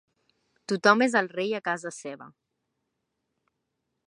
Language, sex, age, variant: Catalan, female, 40-49, Central